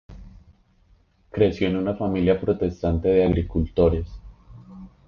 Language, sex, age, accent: Spanish, male, 30-39, México